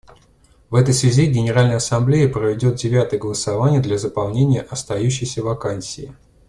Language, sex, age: Russian, male, 30-39